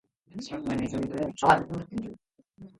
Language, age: Japanese, 19-29